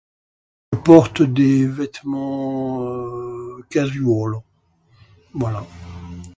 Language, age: French, 70-79